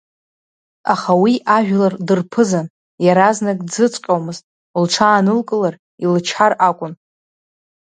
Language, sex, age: Abkhazian, female, under 19